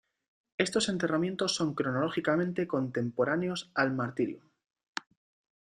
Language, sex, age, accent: Spanish, male, 19-29, España: Centro-Sur peninsular (Madrid, Toledo, Castilla-La Mancha)